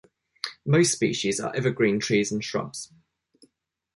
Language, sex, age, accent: English, male, 19-29, England English